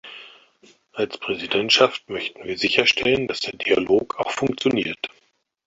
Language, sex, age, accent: German, male, 50-59, Deutschland Deutsch